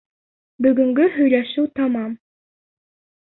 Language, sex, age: Bashkir, female, 19-29